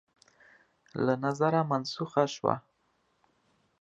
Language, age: Pashto, 30-39